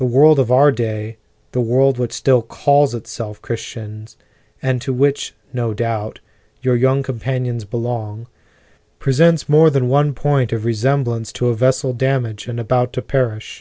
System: none